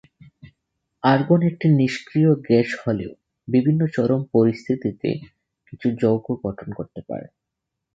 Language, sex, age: Bengali, male, 19-29